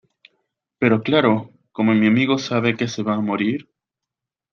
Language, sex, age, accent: Spanish, male, 19-29, Andino-Pacífico: Colombia, Perú, Ecuador, oeste de Bolivia y Venezuela andina